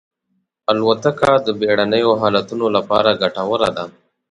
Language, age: Pashto, 19-29